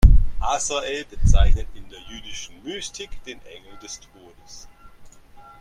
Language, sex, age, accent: German, male, 30-39, Deutschland Deutsch